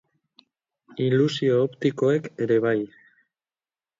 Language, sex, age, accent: Basque, female, 50-59, Mendebalekoa (Araba, Bizkaia, Gipuzkoako mendebaleko herri batzuk)